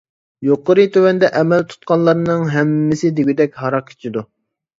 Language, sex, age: Uyghur, male, 19-29